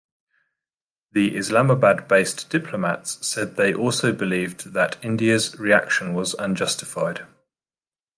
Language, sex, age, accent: English, male, 40-49, England English